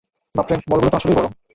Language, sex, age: Bengali, male, 19-29